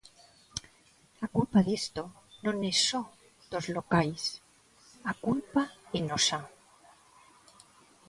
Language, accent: Galician, Neofalante